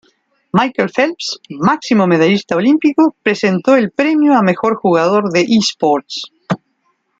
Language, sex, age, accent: Spanish, female, 50-59, Rioplatense: Argentina, Uruguay, este de Bolivia, Paraguay